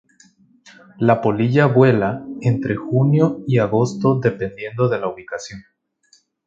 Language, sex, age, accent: Spanish, male, 19-29, América central